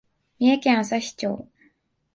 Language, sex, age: Japanese, female, 19-29